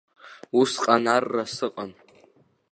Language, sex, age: Abkhazian, male, under 19